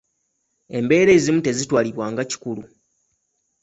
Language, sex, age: Ganda, male, 19-29